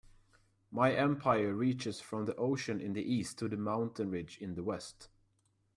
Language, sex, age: English, male, 19-29